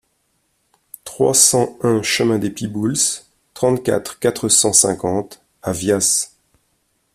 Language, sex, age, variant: French, male, 40-49, Français de métropole